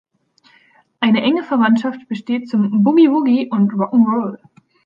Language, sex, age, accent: German, female, 19-29, Deutschland Deutsch